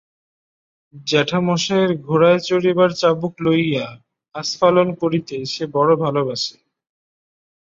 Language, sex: Bengali, male